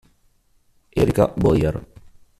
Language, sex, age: Italian, male, 40-49